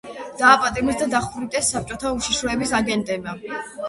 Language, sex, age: Georgian, female, under 19